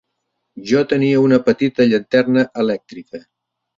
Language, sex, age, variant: Catalan, male, 60-69, Central